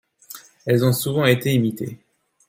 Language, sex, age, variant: French, male, 30-39, Français de métropole